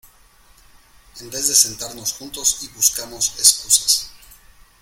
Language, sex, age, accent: Spanish, male, 19-29, México